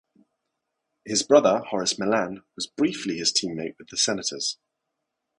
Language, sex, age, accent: English, male, 30-39, England English